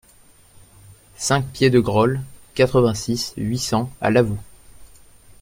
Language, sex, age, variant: French, male, 19-29, Français de métropole